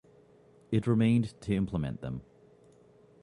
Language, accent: English, Canadian English